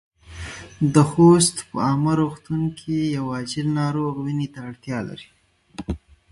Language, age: Pashto, 19-29